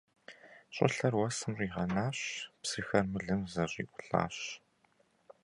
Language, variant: Kabardian, Адыгэбзэ (Къэбэрдей, Кирил, псоми зэдай)